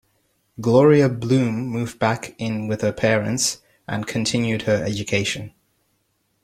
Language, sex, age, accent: English, male, 19-29, England English